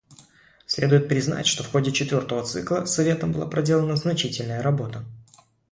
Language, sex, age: Russian, male, 19-29